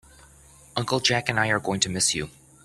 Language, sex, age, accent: English, male, 40-49, United States English